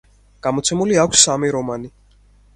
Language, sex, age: Georgian, male, 19-29